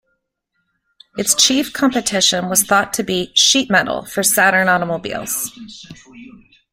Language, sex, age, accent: English, female, 30-39, United States English